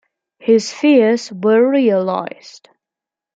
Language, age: English, 19-29